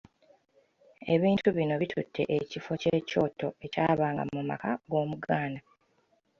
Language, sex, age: Ganda, female, 19-29